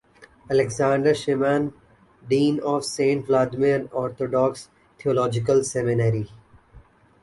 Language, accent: English, India and South Asia (India, Pakistan, Sri Lanka)